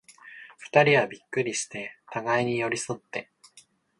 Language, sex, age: Japanese, male, 19-29